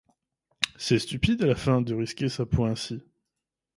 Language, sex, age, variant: French, male, 30-39, Français de métropole